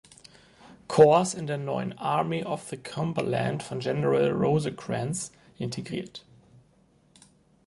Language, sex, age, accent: German, male, 19-29, Deutschland Deutsch